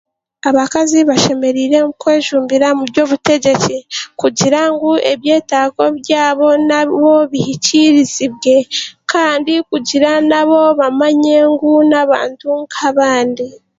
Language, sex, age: Chiga, female, 19-29